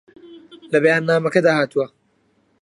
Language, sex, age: Central Kurdish, male, 19-29